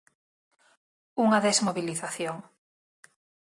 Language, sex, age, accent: Galician, female, 30-39, Normativo (estándar)